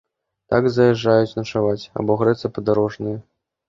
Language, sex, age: Belarusian, male, 19-29